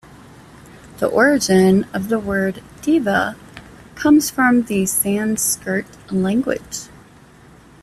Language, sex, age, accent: English, female, 40-49, United States English